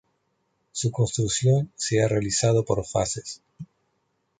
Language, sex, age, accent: Spanish, male, 50-59, Rioplatense: Argentina, Uruguay, este de Bolivia, Paraguay